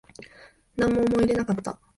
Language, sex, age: Japanese, female, 19-29